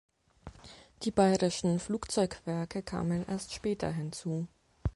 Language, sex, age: German, female, 30-39